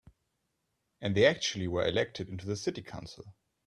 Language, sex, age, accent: English, male, 19-29, England English